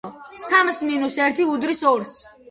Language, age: Georgian, under 19